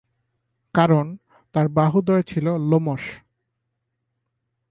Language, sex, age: Bengali, male, 30-39